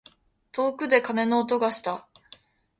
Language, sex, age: Japanese, female, under 19